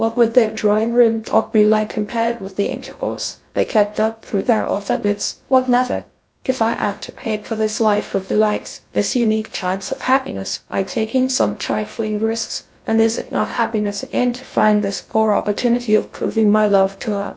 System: TTS, GlowTTS